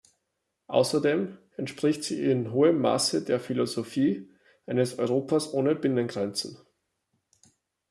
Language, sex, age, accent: German, male, 19-29, Österreichisches Deutsch